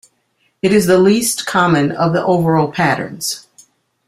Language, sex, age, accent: English, female, 60-69, United States English